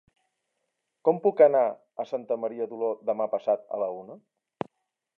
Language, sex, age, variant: Catalan, male, 50-59, Central